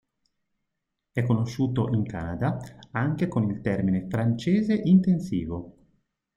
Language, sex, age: Italian, male, 50-59